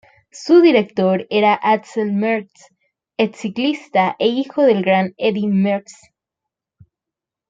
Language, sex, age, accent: Spanish, female, 19-29, México